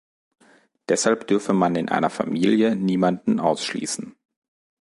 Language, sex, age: German, male, 40-49